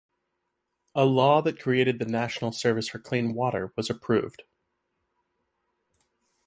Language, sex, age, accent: English, male, 30-39, United States English